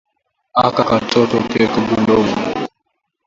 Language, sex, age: Swahili, male, under 19